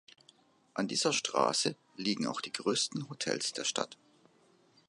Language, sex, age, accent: German, male, 50-59, Deutschland Deutsch